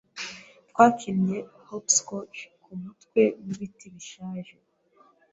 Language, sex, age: Kinyarwanda, female, 19-29